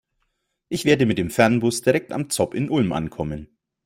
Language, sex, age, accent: German, male, 40-49, Deutschland Deutsch